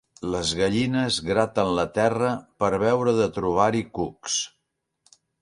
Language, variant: Catalan, Central